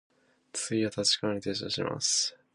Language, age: Japanese, 19-29